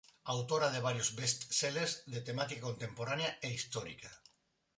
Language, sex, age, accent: Spanish, male, 60-69, España: Sur peninsular (Andalucia, Extremadura, Murcia)